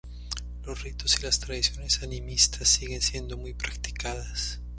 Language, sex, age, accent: Spanish, male, 30-39, Andino-Pacífico: Colombia, Perú, Ecuador, oeste de Bolivia y Venezuela andina